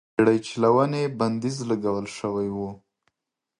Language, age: Pashto, 30-39